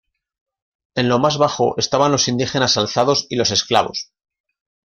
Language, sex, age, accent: Spanish, male, 50-59, España: Norte peninsular (Asturias, Castilla y León, Cantabria, País Vasco, Navarra, Aragón, La Rioja, Guadalajara, Cuenca)